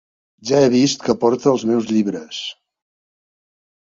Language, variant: Catalan, Central